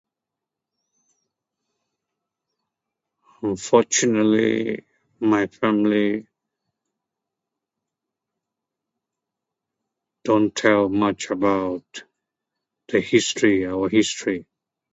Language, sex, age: English, male, 70-79